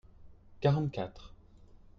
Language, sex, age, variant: French, male, 30-39, Français de métropole